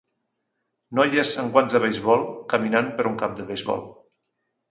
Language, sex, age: Catalan, male, 40-49